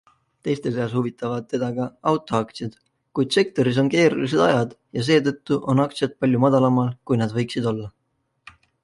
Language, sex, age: Estonian, male, 19-29